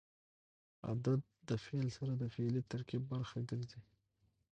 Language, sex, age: Pashto, male, 19-29